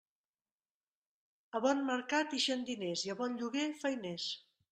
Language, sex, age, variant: Catalan, female, 40-49, Central